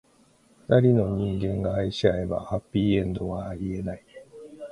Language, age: Japanese, 50-59